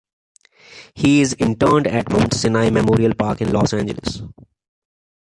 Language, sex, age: English, male, 30-39